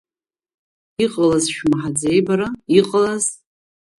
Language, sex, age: Abkhazian, female, 40-49